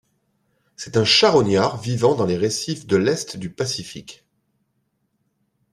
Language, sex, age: French, male, 40-49